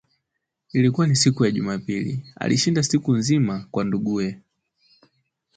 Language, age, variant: Swahili, 19-29, Kiswahili cha Bara ya Tanzania